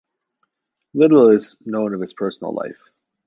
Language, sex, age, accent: English, male, 40-49, Canadian English